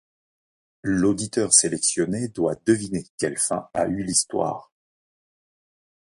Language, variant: French, Français de métropole